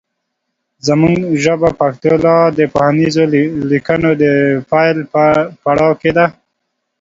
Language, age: Pashto, 19-29